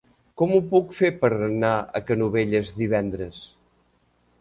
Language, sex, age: Catalan, male, 50-59